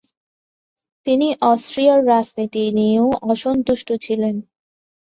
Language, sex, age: Bengali, female, 19-29